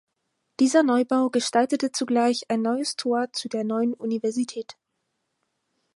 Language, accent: German, Deutschland Deutsch